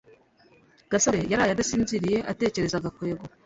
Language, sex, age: Kinyarwanda, male, 30-39